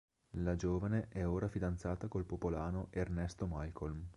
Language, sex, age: Italian, male, 19-29